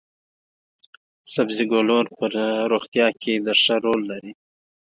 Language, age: Pashto, 19-29